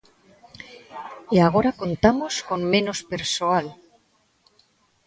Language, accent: Galician, Neofalante